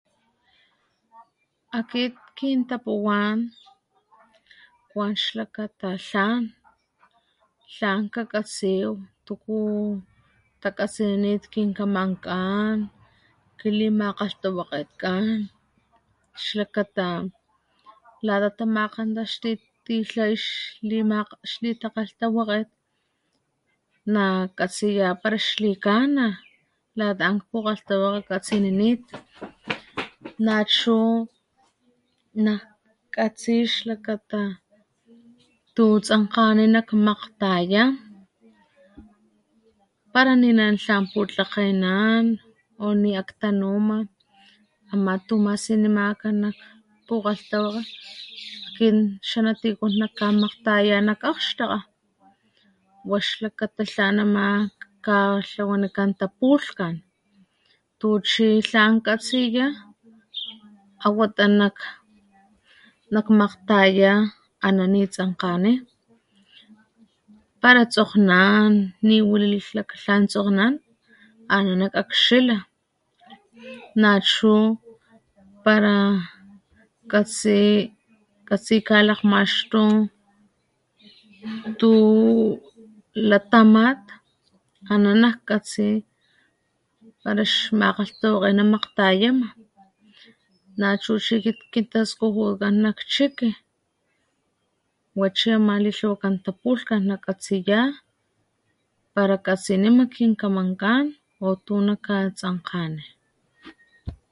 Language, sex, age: Papantla Totonac, female, 30-39